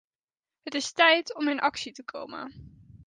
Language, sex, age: Dutch, female, 19-29